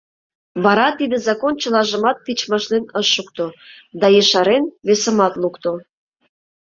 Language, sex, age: Mari, female, 30-39